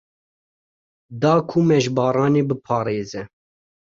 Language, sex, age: Kurdish, male, 19-29